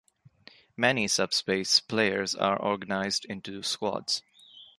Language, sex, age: English, male, 19-29